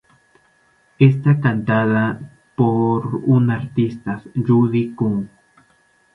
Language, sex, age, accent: Spanish, male, 19-29, México